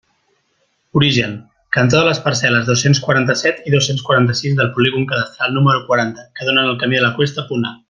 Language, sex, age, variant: Catalan, male, 30-39, Central